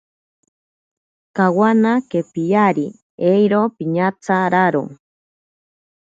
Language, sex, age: Ashéninka Perené, female, 30-39